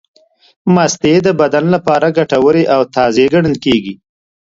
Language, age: Pashto, 30-39